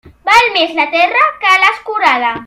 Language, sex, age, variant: Catalan, male, under 19, Central